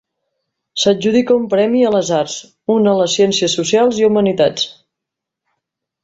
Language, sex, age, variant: Catalan, female, 40-49, Central